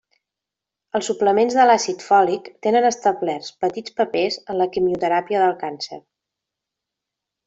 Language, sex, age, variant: Catalan, female, 40-49, Central